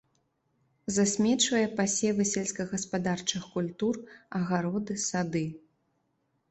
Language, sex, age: Belarusian, female, 30-39